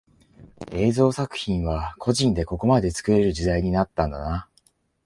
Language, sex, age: Japanese, male, 30-39